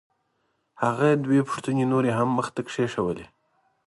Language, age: Pashto, 19-29